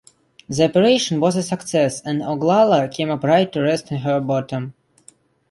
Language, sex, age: English, male, under 19